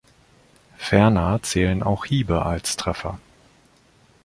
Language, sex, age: German, male, 30-39